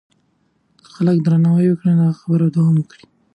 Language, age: Pashto, 19-29